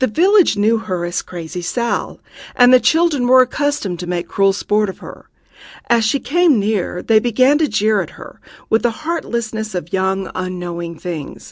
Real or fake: real